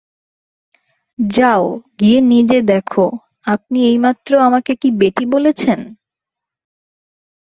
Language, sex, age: Bengali, female, 19-29